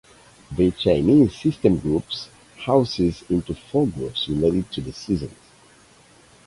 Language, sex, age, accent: English, male, 40-49, United States English